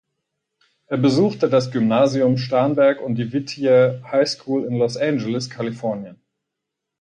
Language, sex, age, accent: German, male, 40-49, Deutschland Deutsch